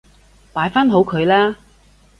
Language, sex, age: Cantonese, female, 40-49